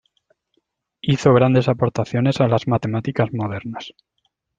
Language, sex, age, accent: Spanish, male, 30-39, España: Sur peninsular (Andalucia, Extremadura, Murcia)